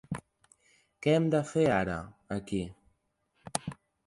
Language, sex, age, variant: Catalan, male, under 19, Central